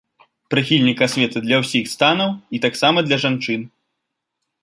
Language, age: Belarusian, 19-29